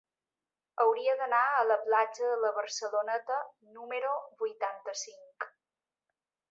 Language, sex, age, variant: Catalan, female, 40-49, Balear